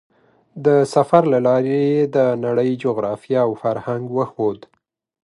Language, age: Pashto, 30-39